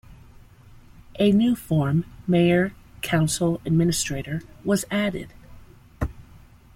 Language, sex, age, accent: English, female, 40-49, United States English